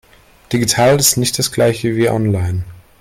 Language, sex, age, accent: German, male, under 19, Deutschland Deutsch